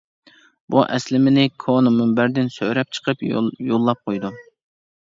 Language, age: Uyghur, 19-29